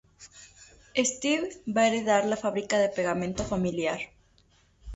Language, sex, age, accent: Spanish, female, 19-29, México